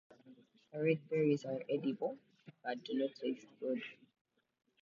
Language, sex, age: English, female, 19-29